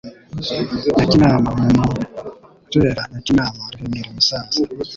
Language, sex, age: Kinyarwanda, male, 19-29